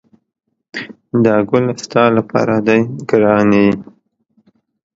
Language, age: Pashto, 19-29